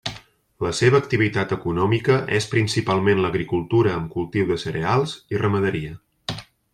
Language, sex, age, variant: Catalan, male, 30-39, Central